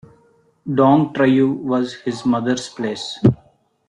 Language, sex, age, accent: English, male, 19-29, United States English